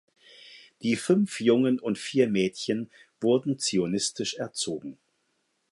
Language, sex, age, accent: German, male, 40-49, Deutschland Deutsch